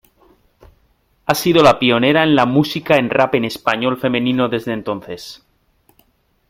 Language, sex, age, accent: Spanish, male, 30-39, España: Norte peninsular (Asturias, Castilla y León, Cantabria, País Vasco, Navarra, Aragón, La Rioja, Guadalajara, Cuenca)